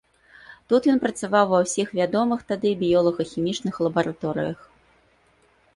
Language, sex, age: Belarusian, female, 30-39